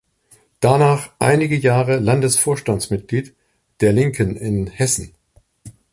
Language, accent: German, Deutschland Deutsch